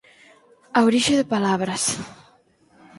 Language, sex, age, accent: Galician, female, 19-29, Atlántico (seseo e gheada)